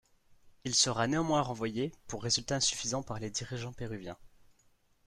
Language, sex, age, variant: French, male, 19-29, Français de métropole